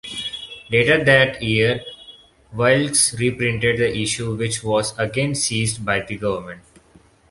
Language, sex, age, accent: English, male, 19-29, India and South Asia (India, Pakistan, Sri Lanka)